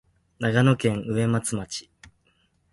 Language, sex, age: Japanese, male, 19-29